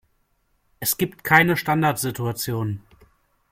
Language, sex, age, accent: German, male, 19-29, Deutschland Deutsch